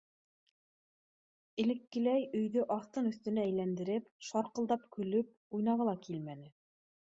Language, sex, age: Bashkir, female, 30-39